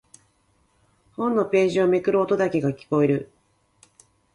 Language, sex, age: Japanese, female, 40-49